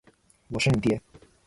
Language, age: Chinese, 30-39